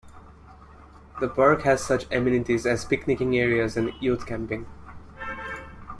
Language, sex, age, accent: English, male, 19-29, India and South Asia (India, Pakistan, Sri Lanka)